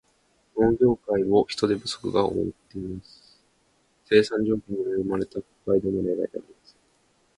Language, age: Japanese, under 19